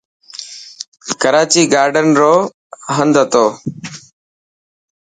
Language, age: Dhatki, 19-29